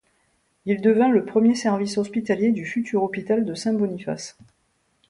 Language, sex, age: French, female, 50-59